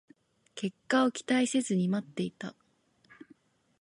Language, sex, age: Japanese, female, under 19